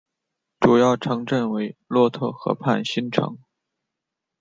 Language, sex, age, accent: Chinese, male, 19-29, 出生地：河北省